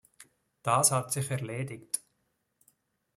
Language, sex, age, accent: German, male, 19-29, Schweizerdeutsch